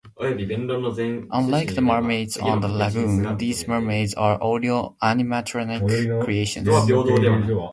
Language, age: English, under 19